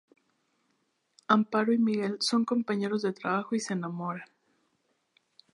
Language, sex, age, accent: Spanish, female, 19-29, México